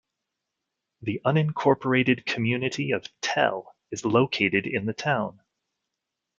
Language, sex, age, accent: English, male, 30-39, United States English